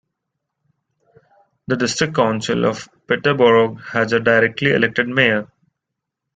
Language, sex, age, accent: English, male, 19-29, India and South Asia (India, Pakistan, Sri Lanka)